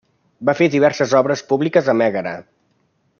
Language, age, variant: Catalan, 40-49, Central